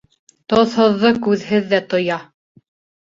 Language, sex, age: Bashkir, female, 30-39